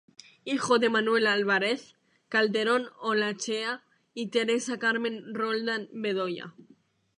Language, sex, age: Spanish, female, 19-29